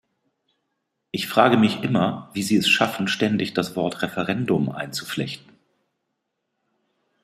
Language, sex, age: German, male, 50-59